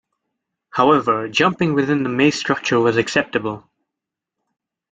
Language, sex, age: English, male, under 19